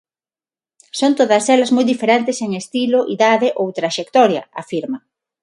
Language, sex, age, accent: Galician, female, 40-49, Atlántico (seseo e gheada); Neofalante